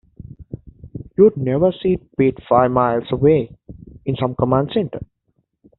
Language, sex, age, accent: English, male, 19-29, England English